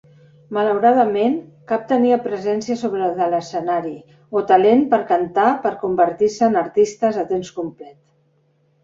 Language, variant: Catalan, Central